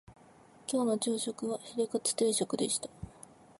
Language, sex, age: Japanese, female, 19-29